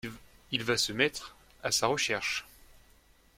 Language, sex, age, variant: French, male, 19-29, Français de métropole